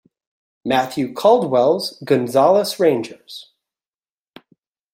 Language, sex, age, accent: English, male, 40-49, United States English